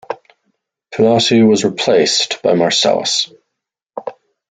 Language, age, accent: English, 19-29, Irish English